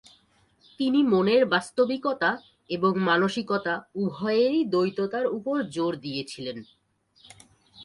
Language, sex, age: Bengali, female, 19-29